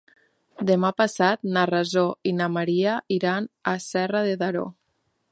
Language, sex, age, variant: Catalan, female, 19-29, Nord-Occidental